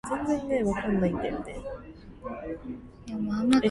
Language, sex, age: Cantonese, female, 19-29